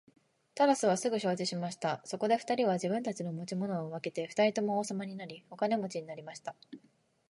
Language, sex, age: Japanese, female, 19-29